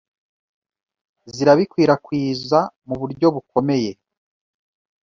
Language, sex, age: Kinyarwanda, male, 30-39